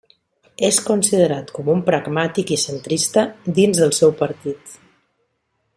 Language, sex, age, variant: Catalan, female, 30-39, Nord-Occidental